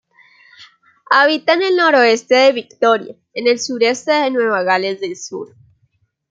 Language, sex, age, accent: Spanish, female, 19-29, Andino-Pacífico: Colombia, Perú, Ecuador, oeste de Bolivia y Venezuela andina